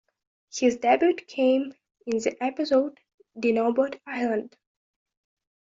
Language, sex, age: English, female, under 19